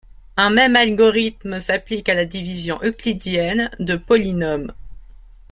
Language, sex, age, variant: French, male, under 19, Français de métropole